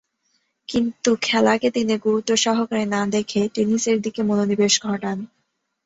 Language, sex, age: Bengali, female, under 19